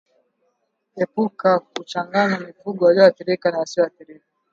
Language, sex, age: Swahili, male, 19-29